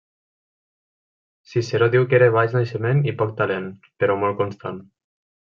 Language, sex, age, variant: Catalan, male, 19-29, Nord-Occidental